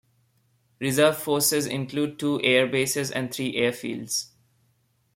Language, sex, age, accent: English, male, 19-29, India and South Asia (India, Pakistan, Sri Lanka)